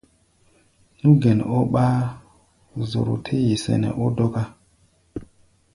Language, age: Gbaya, 30-39